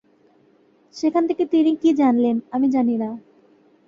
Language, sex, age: Bengali, female, 19-29